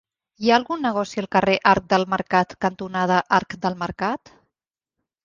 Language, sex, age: Catalan, female, 40-49